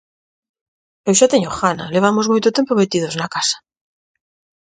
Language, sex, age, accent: Galician, female, 30-39, Central (gheada); Normativo (estándar)